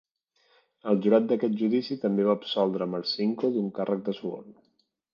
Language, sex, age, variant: Catalan, male, 30-39, Central